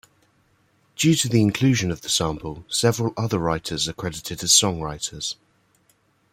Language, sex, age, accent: English, male, 19-29, England English